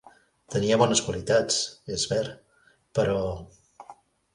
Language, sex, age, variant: Catalan, male, 40-49, Central